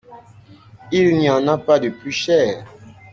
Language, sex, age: French, female, 30-39